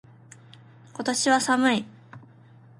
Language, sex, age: Japanese, female, 19-29